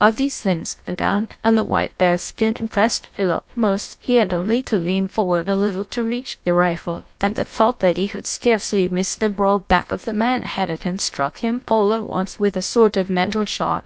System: TTS, GlowTTS